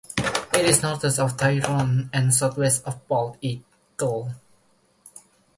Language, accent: English, indonesia